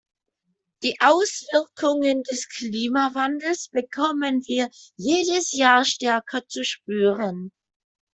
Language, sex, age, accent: German, male, under 19, Österreichisches Deutsch